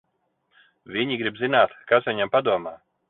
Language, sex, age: Latvian, male, 30-39